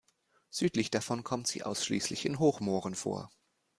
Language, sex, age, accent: German, male, 19-29, Deutschland Deutsch